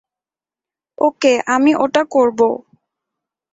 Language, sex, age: Bengali, female, 19-29